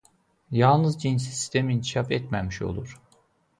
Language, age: Azerbaijani, 30-39